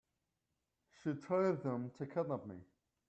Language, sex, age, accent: English, male, 30-39, United States English